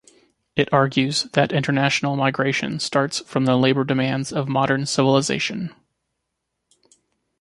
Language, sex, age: English, male, 30-39